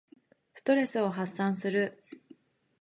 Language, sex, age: Japanese, female, 19-29